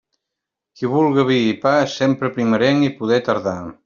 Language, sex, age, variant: Catalan, male, 50-59, Central